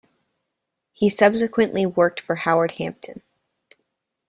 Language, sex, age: English, female, under 19